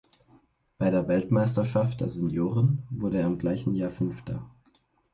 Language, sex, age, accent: German, male, 19-29, Deutschland Deutsch